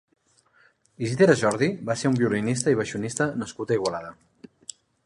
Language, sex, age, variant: Catalan, male, 30-39, Central